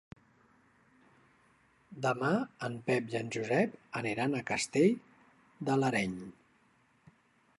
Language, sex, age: Catalan, male, 50-59